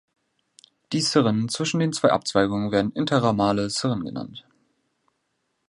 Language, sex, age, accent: German, male, 19-29, Deutschland Deutsch